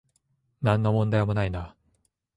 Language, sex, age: Japanese, male, 30-39